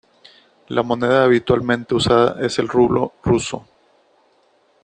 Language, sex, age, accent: Spanish, male, 30-39, México